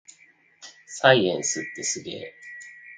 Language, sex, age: Japanese, male, 30-39